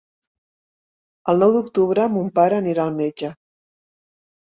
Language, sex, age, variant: Catalan, female, 50-59, Central